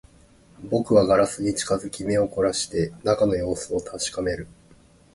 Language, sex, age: Japanese, male, 30-39